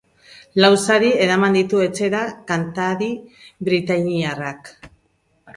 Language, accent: Basque, Erdialdekoa edo Nafarra (Gipuzkoa, Nafarroa)